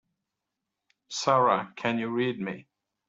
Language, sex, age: English, male, 30-39